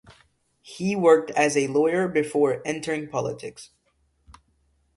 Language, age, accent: English, under 19, United States English